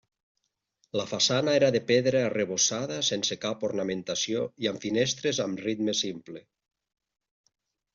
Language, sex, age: Catalan, male, 40-49